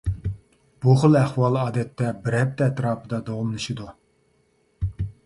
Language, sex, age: Uyghur, male, 40-49